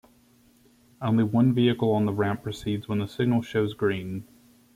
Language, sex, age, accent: English, male, 19-29, United States English